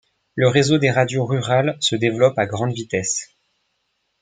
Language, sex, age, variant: French, male, 19-29, Français de métropole